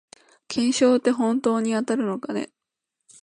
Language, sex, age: Japanese, female, 19-29